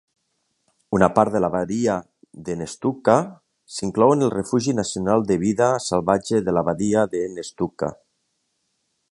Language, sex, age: Catalan, male, 40-49